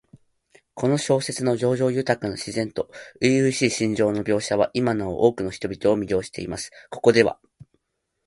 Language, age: Japanese, under 19